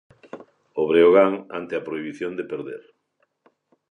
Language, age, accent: Galician, 60-69, Normativo (estándar)